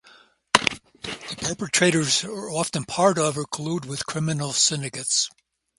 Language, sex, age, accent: English, male, 70-79, United States English